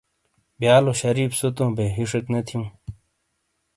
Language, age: Shina, 30-39